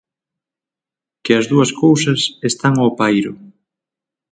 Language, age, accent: Galician, 30-39, Oriental (común en zona oriental); Normativo (estándar)